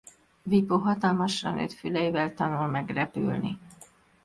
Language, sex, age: Hungarian, female, 50-59